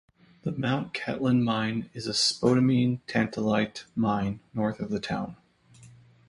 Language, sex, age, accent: English, male, 30-39, United States English